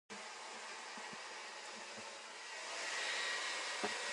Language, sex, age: Min Nan Chinese, female, 19-29